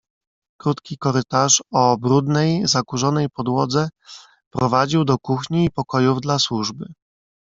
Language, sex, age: Polish, male, 30-39